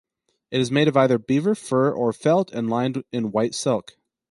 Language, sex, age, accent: English, male, 30-39, United States English